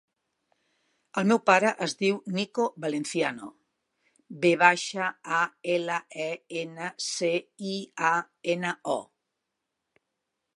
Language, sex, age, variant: Catalan, female, 60-69, Central